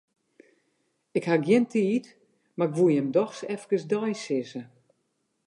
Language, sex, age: Western Frisian, female, 60-69